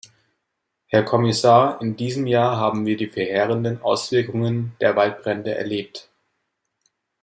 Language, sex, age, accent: German, male, 19-29, Deutschland Deutsch